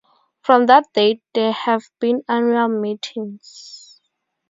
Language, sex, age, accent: English, female, 19-29, Southern African (South Africa, Zimbabwe, Namibia)